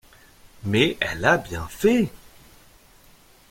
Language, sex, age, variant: French, male, 30-39, Français de métropole